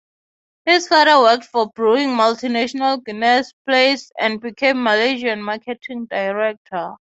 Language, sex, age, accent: English, female, 19-29, Southern African (South Africa, Zimbabwe, Namibia)